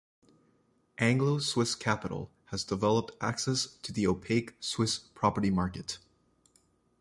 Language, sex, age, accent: English, male, 30-39, Canadian English